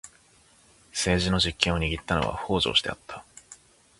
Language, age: Japanese, 19-29